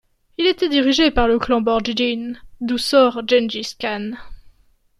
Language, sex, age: French, female, 19-29